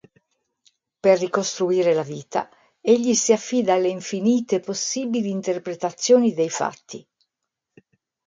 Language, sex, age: Italian, female, 60-69